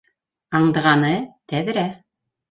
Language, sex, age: Bashkir, female, 50-59